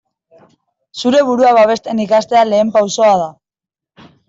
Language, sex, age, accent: Basque, female, 19-29, Mendebalekoa (Araba, Bizkaia, Gipuzkoako mendebaleko herri batzuk)